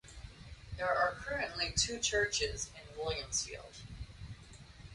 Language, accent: English, United States English